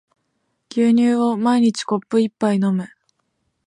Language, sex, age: Japanese, female, 19-29